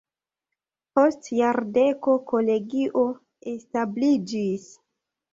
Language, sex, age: Esperanto, female, 19-29